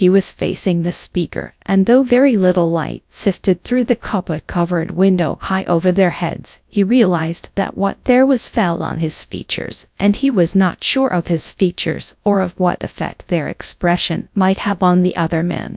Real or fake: fake